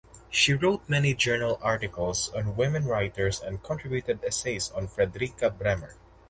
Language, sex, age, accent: English, male, under 19, Filipino